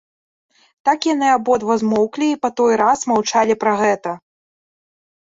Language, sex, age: Belarusian, female, 19-29